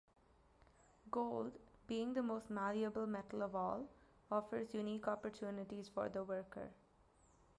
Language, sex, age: English, female, 19-29